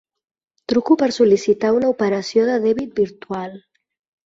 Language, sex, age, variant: Catalan, female, 30-39, Central